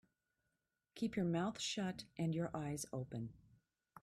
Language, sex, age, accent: English, female, 50-59, United States English